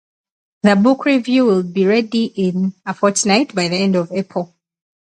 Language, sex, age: English, female, 30-39